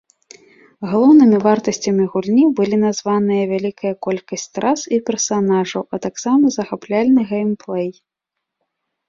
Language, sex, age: Belarusian, female, 19-29